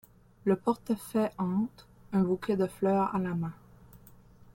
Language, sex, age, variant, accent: French, female, under 19, Français d'Amérique du Nord, Français du Canada